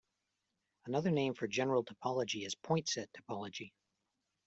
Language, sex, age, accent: English, male, 40-49, United States English